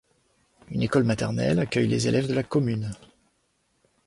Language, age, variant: French, 60-69, Français de métropole